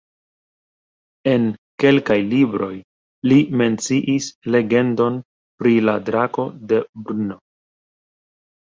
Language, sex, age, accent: Esperanto, male, 30-39, Internacia